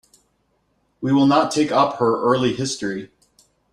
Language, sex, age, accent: English, male, 40-49, United States English